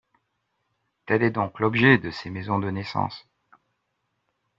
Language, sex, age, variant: French, male, 50-59, Français de métropole